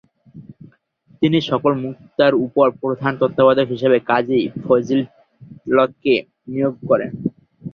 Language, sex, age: Bengali, male, 19-29